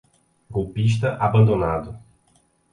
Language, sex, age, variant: Portuguese, male, 30-39, Portuguese (Brasil)